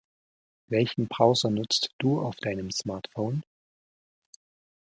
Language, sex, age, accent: German, male, 30-39, Deutschland Deutsch